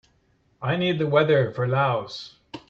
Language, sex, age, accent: English, male, 40-49, United States English